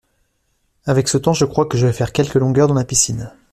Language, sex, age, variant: French, male, 30-39, Français de métropole